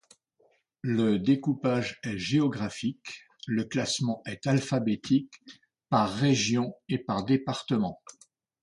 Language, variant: French, Français de métropole